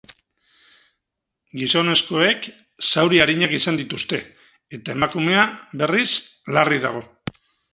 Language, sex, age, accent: Basque, male, 50-59, Mendebalekoa (Araba, Bizkaia, Gipuzkoako mendebaleko herri batzuk)